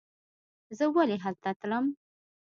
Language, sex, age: Pashto, female, 30-39